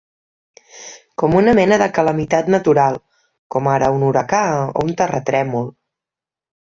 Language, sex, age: Catalan, female, 40-49